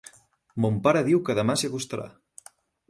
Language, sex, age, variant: Catalan, male, 30-39, Central